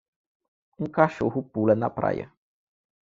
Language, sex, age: Portuguese, male, 19-29